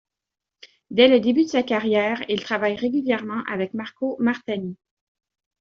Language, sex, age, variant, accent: French, female, 40-49, Français d'Amérique du Nord, Français du Canada